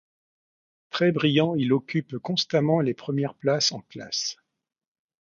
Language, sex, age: French, male, 60-69